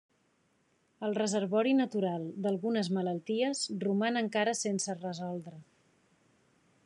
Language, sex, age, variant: Catalan, female, 40-49, Central